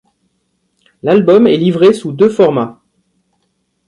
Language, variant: French, Français de métropole